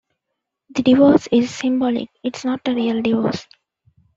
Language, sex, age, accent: English, female, 19-29, India and South Asia (India, Pakistan, Sri Lanka)